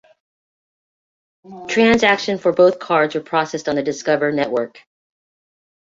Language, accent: English, United States English